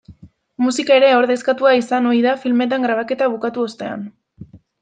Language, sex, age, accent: Basque, female, 19-29, Mendebalekoa (Araba, Bizkaia, Gipuzkoako mendebaleko herri batzuk)